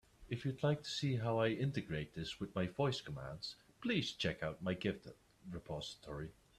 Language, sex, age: English, male, 19-29